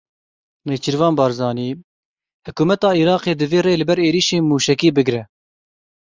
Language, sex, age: Kurdish, male, 19-29